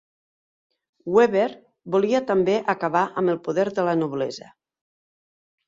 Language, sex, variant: Catalan, female, Nord-Occidental